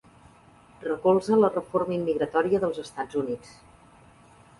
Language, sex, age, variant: Catalan, female, 40-49, Central